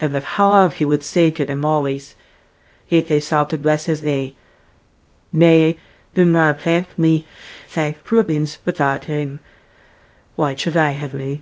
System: TTS, VITS